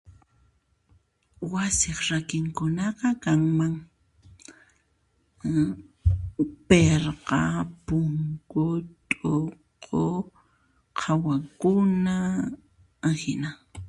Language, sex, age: Puno Quechua, female, 30-39